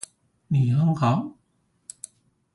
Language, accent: Chinese, 出生地：臺南市